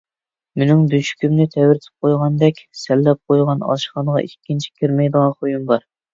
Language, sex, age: Uyghur, male, 19-29